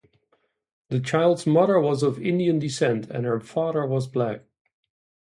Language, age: English, 40-49